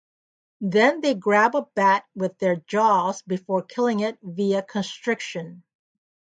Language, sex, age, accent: English, female, 50-59, United States English